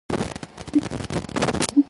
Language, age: English, 19-29